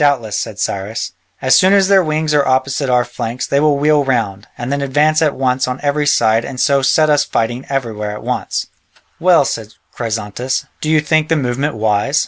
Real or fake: real